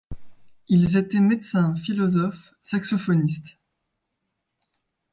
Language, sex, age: French, female, 30-39